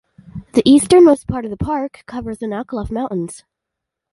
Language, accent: English, United States English